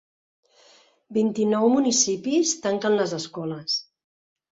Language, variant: Catalan, Central